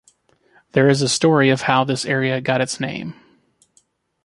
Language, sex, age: English, male, 30-39